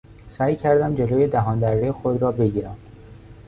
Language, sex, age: Persian, male, 19-29